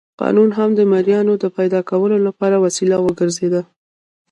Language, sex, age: Pashto, female, 19-29